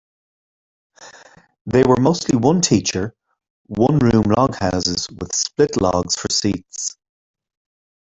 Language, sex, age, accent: English, male, 40-49, Irish English